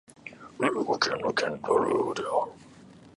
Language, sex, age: Japanese, male, 19-29